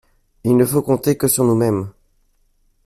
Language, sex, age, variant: French, male, 19-29, Français de métropole